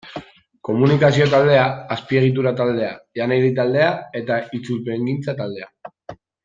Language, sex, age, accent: Basque, male, under 19, Mendebalekoa (Araba, Bizkaia, Gipuzkoako mendebaleko herri batzuk)